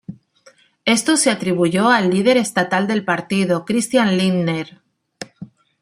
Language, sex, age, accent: Spanish, female, 40-49, España: Islas Canarias